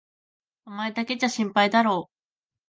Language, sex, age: Japanese, female, under 19